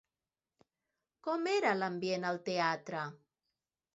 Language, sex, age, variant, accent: Catalan, female, 40-49, Central, central